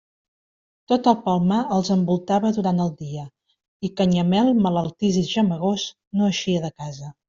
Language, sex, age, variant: Catalan, female, 50-59, Central